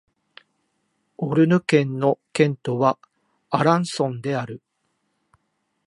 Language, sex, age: Japanese, male, 50-59